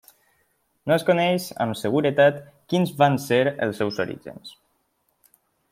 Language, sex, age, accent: Catalan, male, under 19, valencià